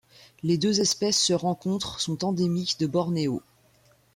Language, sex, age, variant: French, female, 19-29, Français de métropole